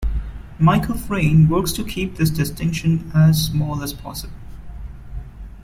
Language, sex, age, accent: English, male, 19-29, India and South Asia (India, Pakistan, Sri Lanka)